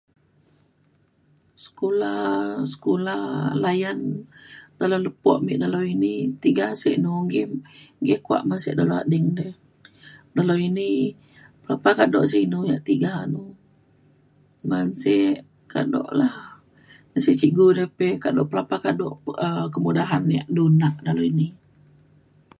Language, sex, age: Mainstream Kenyah, female, 30-39